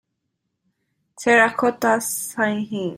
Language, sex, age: English, female, 19-29